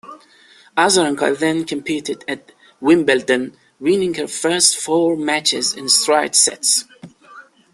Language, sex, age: English, male, 40-49